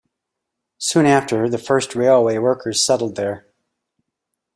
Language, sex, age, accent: English, male, 50-59, United States English